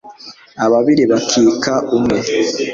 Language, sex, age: Kinyarwanda, male, 19-29